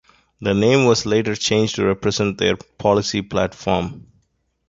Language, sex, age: English, male, 40-49